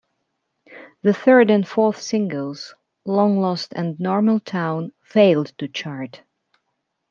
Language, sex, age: English, female, 30-39